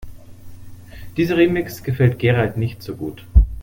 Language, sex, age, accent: German, male, 40-49, Deutschland Deutsch